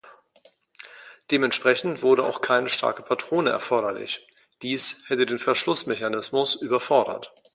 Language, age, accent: German, 50-59, Deutschland Deutsch